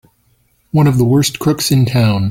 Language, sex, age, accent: English, male, 19-29, United States English